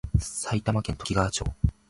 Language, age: Japanese, 19-29